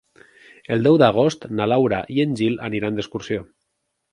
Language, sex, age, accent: Catalan, male, 19-29, valencià